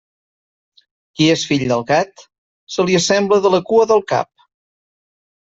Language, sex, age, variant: Catalan, male, 19-29, Central